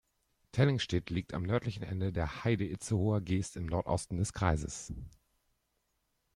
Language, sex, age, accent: German, male, 30-39, Deutschland Deutsch